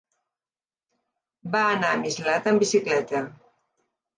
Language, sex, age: Catalan, female, 50-59